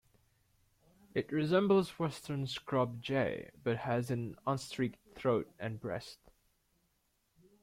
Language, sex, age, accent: English, male, 19-29, Australian English